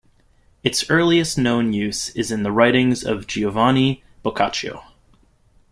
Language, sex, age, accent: English, male, 19-29, United States English